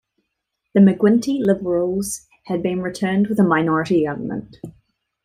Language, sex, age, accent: English, female, 19-29, New Zealand English